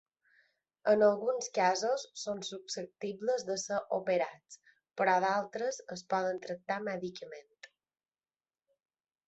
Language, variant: Catalan, Balear